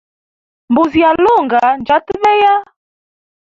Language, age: Hemba, 30-39